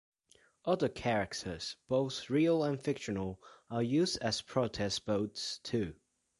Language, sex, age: English, male, under 19